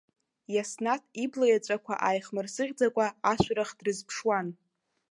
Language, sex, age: Abkhazian, female, 19-29